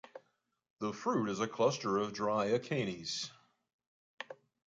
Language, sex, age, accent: English, male, 70-79, United States English